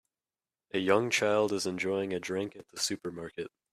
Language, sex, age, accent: English, male, under 19, United States English